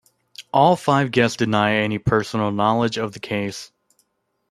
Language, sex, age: English, male, under 19